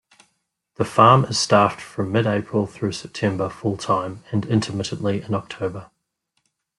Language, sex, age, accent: English, male, 30-39, New Zealand English